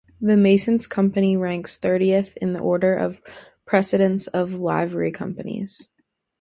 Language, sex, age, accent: English, female, under 19, United States English